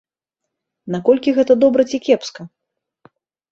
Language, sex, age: Belarusian, female, 30-39